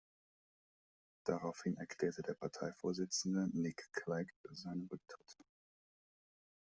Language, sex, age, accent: German, male, 30-39, Deutschland Deutsch